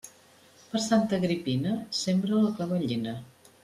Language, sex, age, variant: Catalan, female, 50-59, Central